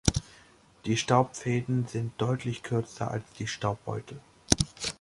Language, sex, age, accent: German, male, 19-29, Deutschland Deutsch